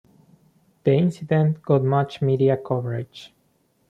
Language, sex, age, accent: English, male, 19-29, United States English